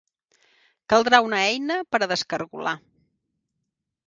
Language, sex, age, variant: Catalan, female, 50-59, Central